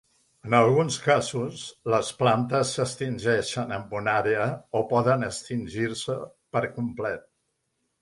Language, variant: Catalan, Central